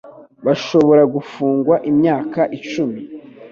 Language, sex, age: Kinyarwanda, male, under 19